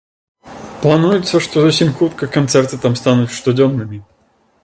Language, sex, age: Belarusian, male, 19-29